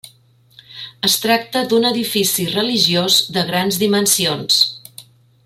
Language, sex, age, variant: Catalan, female, 50-59, Central